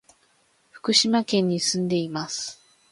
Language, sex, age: Japanese, female, 19-29